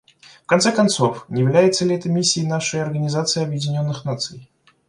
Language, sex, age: Russian, male, 19-29